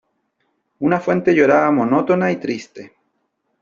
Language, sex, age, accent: Spanish, male, 30-39, Chileno: Chile, Cuyo